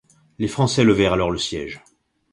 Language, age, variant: French, 30-39, Français de métropole